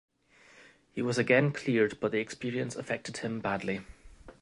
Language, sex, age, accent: English, male, 19-29, Scottish English